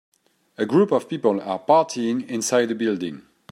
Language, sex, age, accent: English, male, 40-49, United States English